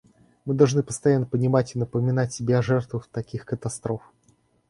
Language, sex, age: Russian, male, 19-29